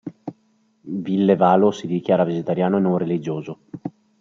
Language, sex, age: Italian, male, 30-39